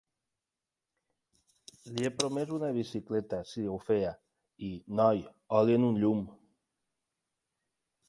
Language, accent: Catalan, valencià